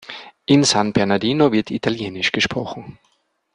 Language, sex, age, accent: German, male, 40-49, Österreichisches Deutsch